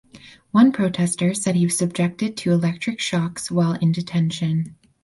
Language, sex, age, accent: English, female, 19-29, United States English